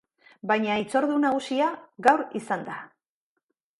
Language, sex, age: Basque, female, 50-59